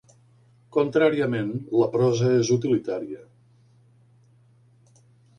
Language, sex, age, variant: Catalan, male, 50-59, Nord-Occidental